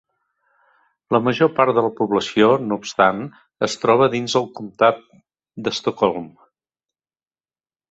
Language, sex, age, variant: Catalan, male, 60-69, Central